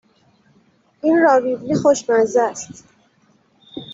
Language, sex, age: Persian, female, 19-29